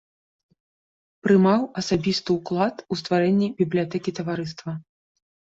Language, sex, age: Belarusian, female, 30-39